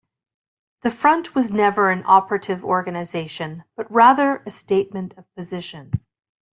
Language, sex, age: English, female, 60-69